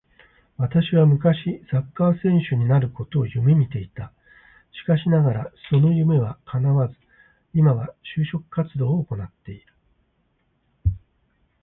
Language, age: Japanese, 60-69